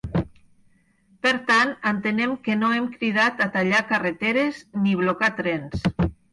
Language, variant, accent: Catalan, Nord-Occidental, nord-occidental